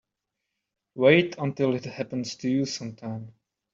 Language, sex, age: English, male, 30-39